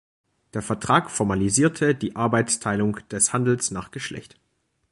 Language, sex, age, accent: German, male, under 19, Deutschland Deutsch